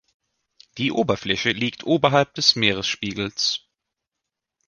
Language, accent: German, Deutschland Deutsch